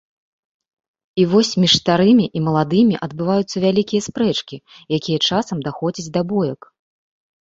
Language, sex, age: Belarusian, female, 30-39